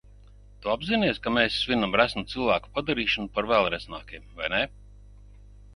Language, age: Latvian, 60-69